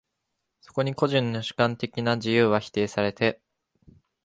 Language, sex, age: Japanese, male, 19-29